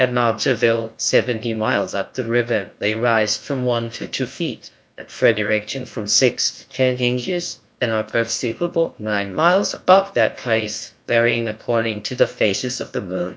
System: TTS, GlowTTS